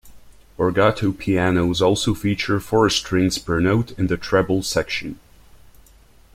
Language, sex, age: English, male, 19-29